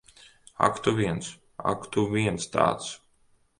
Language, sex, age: Latvian, male, 30-39